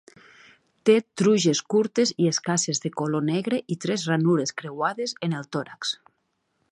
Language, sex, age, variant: Catalan, female, 40-49, Nord-Occidental